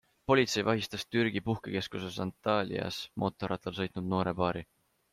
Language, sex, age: Estonian, male, 19-29